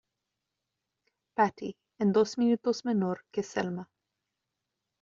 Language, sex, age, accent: Spanish, female, 30-39, México